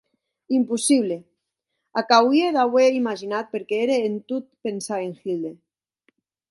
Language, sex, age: Occitan, female, 30-39